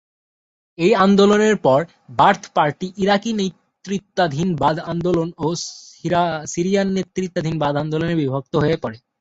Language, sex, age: Bengali, male, under 19